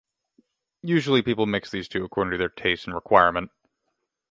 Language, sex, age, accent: English, male, 19-29, United States English